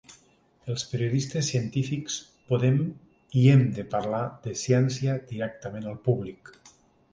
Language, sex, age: Catalan, male, 40-49